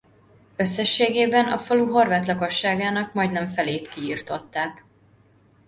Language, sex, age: Hungarian, female, 19-29